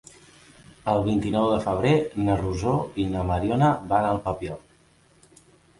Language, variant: Catalan, Central